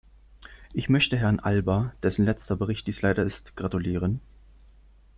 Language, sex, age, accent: German, male, 19-29, Deutschland Deutsch